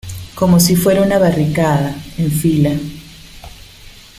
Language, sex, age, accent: Spanish, female, 40-49, Caribe: Cuba, Venezuela, Puerto Rico, República Dominicana, Panamá, Colombia caribeña, México caribeño, Costa del golfo de México